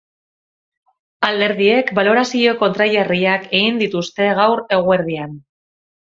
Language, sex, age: Basque, female, 40-49